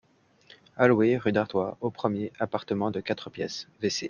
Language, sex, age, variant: French, male, 19-29, Français de métropole